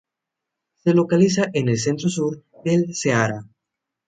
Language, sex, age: Spanish, male, under 19